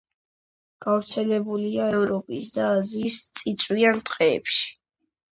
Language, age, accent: Georgian, under 19, ჩვეულებრივი